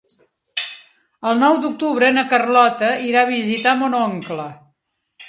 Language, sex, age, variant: Catalan, female, 60-69, Central